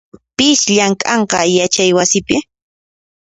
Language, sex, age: Puno Quechua, female, 30-39